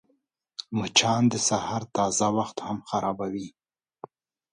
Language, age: Pashto, 50-59